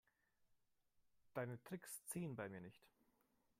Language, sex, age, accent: German, male, 30-39, Deutschland Deutsch